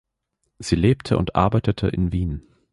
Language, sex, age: German, male, 19-29